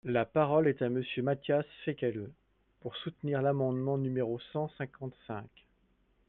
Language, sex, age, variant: French, male, 40-49, Français de métropole